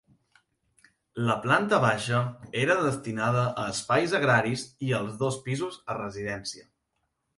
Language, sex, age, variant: Catalan, male, 19-29, Central